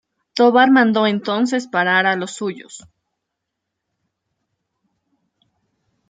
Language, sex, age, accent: Spanish, female, 30-39, América central